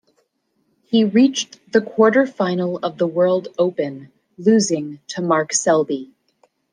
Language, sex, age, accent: English, female, 30-39, Canadian English